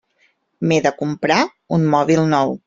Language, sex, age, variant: Catalan, female, 40-49, Central